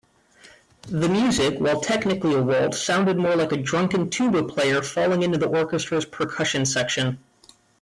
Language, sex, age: English, male, 30-39